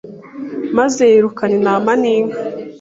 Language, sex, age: Kinyarwanda, female, 19-29